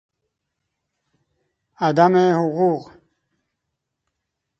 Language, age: Persian, 70-79